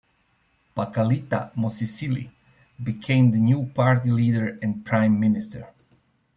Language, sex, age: English, male, 40-49